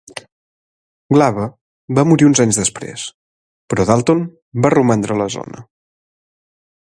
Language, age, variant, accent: Catalan, 30-39, Central, central; Garrotxi